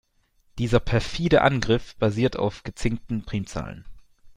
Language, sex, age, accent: German, male, 19-29, Deutschland Deutsch